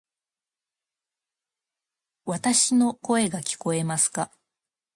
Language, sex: Japanese, female